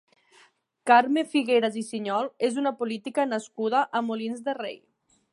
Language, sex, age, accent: Catalan, female, 19-29, Tortosí